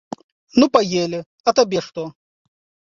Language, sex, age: Belarusian, male, 30-39